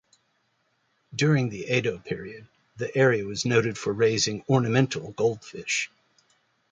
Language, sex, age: English, male, 50-59